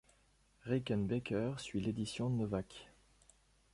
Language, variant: French, Français de métropole